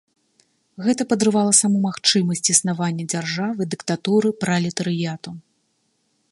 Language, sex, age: Belarusian, female, 30-39